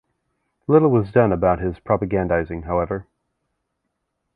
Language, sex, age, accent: English, male, 30-39, United States English